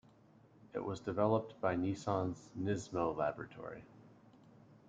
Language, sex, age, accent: English, male, 30-39, United States English